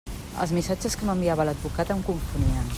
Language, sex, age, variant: Catalan, female, 50-59, Central